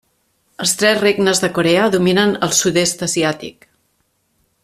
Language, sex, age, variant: Catalan, female, 40-49, Central